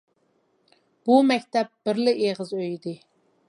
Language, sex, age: Uyghur, female, 40-49